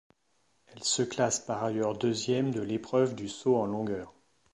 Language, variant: French, Français de métropole